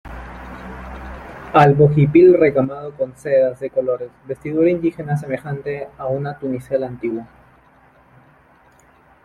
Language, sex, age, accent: Spanish, male, 19-29, Andino-Pacífico: Colombia, Perú, Ecuador, oeste de Bolivia y Venezuela andina